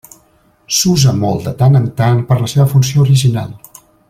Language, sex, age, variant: Catalan, male, 60-69, Central